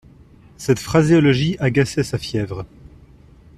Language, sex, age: French, male, 30-39